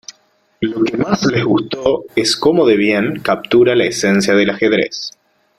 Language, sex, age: Spanish, male, 30-39